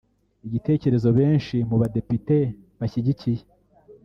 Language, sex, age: Kinyarwanda, male, 30-39